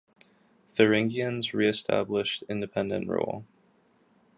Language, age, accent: English, under 19, United States English